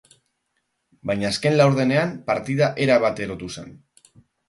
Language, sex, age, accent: Basque, male, 30-39, Mendebalekoa (Araba, Bizkaia, Gipuzkoako mendebaleko herri batzuk)